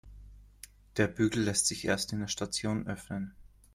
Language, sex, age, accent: German, male, 30-39, Österreichisches Deutsch